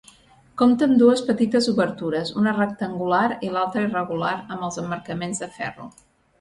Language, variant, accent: Catalan, Central, central